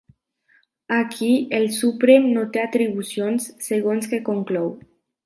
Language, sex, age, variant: Catalan, female, 19-29, Nord-Occidental